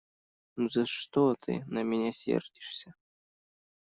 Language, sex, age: Russian, male, 19-29